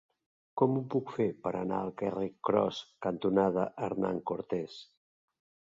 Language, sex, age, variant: Catalan, male, 50-59, Central